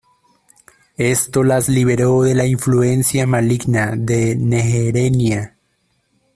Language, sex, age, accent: Spanish, male, 19-29, Andino-Pacífico: Colombia, Perú, Ecuador, oeste de Bolivia y Venezuela andina